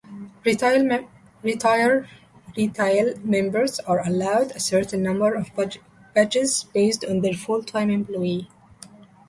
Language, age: English, 19-29